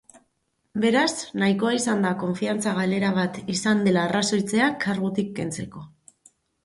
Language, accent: Basque, Mendebalekoa (Araba, Bizkaia, Gipuzkoako mendebaleko herri batzuk)